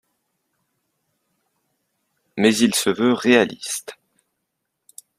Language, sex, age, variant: French, male, under 19, Français de métropole